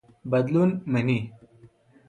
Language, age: Pashto, 30-39